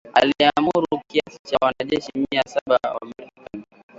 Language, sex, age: Swahili, male, 19-29